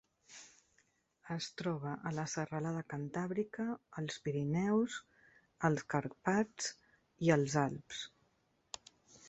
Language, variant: Catalan, Central